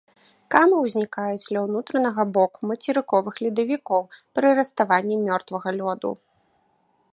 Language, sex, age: Belarusian, female, 19-29